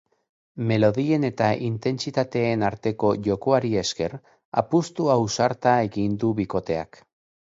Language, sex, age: Basque, male, 40-49